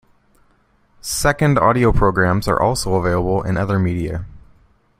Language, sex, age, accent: English, male, 19-29, United States English